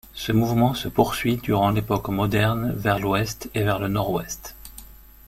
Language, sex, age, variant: French, male, 50-59, Français de métropole